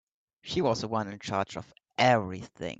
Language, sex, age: English, male, under 19